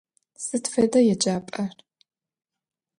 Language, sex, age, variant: Adyghe, female, 19-29, Адыгабзэ (Кирил, пстэумэ зэдыряе)